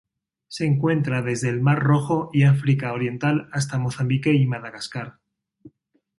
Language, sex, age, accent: Spanish, male, 40-49, España: Centro-Sur peninsular (Madrid, Toledo, Castilla-La Mancha)